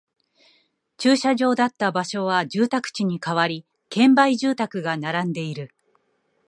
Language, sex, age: Japanese, female, 40-49